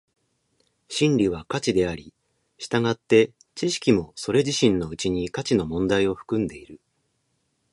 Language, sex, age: Japanese, male, 30-39